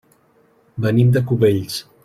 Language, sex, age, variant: Catalan, male, 40-49, Central